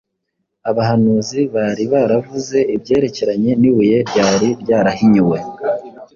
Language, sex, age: Kinyarwanda, male, 19-29